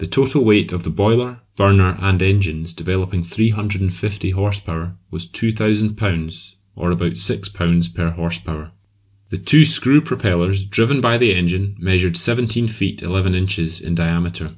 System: none